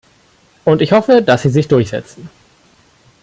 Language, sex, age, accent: German, male, 19-29, Deutschland Deutsch